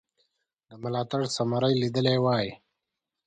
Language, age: Pashto, 19-29